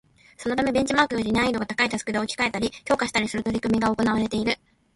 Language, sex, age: Japanese, female, 19-29